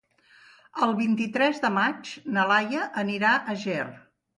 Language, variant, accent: Catalan, Central, central